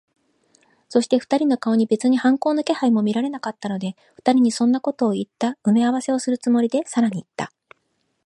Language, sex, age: Japanese, female, 40-49